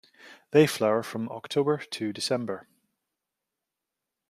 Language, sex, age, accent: English, male, 40-49, Scottish English